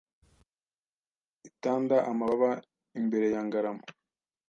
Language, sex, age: Kinyarwanda, male, 19-29